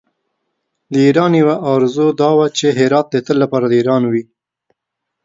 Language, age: Pashto, 19-29